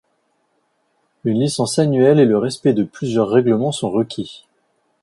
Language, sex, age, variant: French, male, 30-39, Français de métropole